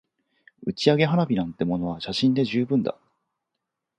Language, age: Japanese, 40-49